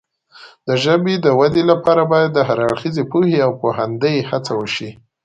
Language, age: Pashto, 19-29